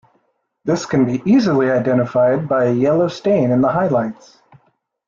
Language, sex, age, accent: English, male, under 19, United States English